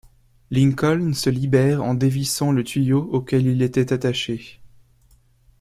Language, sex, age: French, male, 19-29